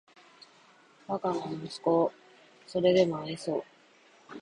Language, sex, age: Japanese, female, under 19